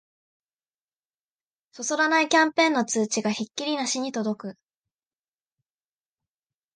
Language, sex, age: Japanese, female, 19-29